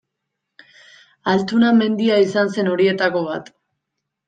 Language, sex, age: Basque, female, 19-29